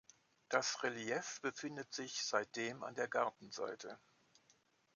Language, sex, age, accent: German, male, 60-69, Deutschland Deutsch